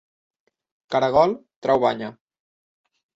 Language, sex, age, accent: Catalan, male, 19-29, valencià